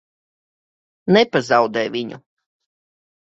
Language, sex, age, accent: Latvian, female, 50-59, Vidzemes